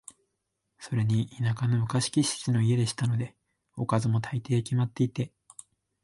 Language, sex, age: Japanese, male, 19-29